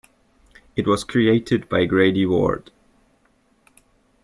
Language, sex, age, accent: English, male, 19-29, United States English